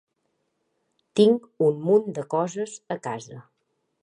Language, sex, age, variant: Catalan, female, 50-59, Central